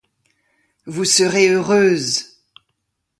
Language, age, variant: French, 60-69, Français de métropole